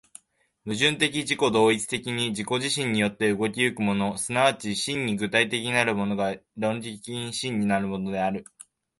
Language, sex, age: Japanese, male, under 19